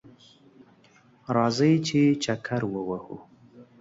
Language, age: Pashto, 19-29